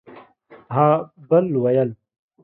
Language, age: Pashto, 19-29